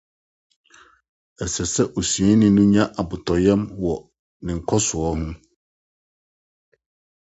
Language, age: Akan, 60-69